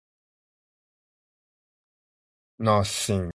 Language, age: English, 19-29